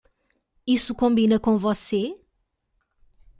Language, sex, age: Portuguese, female, 30-39